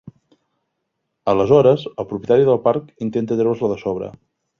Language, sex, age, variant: Catalan, male, 30-39, Central